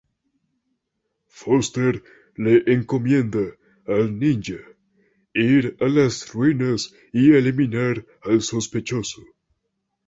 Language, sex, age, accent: Spanish, male, 19-29, Andino-Pacífico: Colombia, Perú, Ecuador, oeste de Bolivia y Venezuela andina